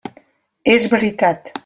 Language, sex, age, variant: Catalan, female, 50-59, Central